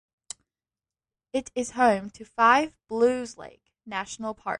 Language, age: English, 19-29